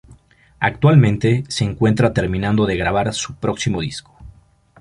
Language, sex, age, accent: Spanish, male, 19-29, México